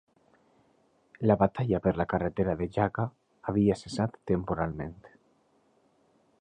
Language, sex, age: Catalan, male, 30-39